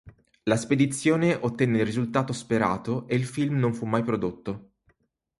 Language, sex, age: Italian, male, 30-39